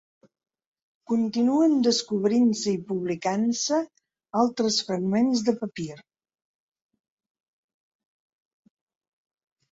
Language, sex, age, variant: Catalan, female, 70-79, Central